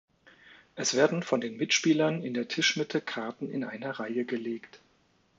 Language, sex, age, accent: German, male, 40-49, Deutschland Deutsch